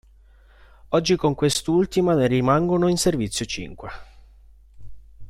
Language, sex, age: Italian, male, 30-39